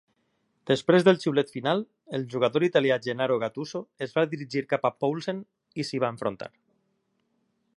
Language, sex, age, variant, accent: Catalan, male, 30-39, Valencià meridional, valencià